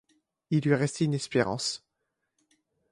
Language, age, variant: French, 19-29, Français de métropole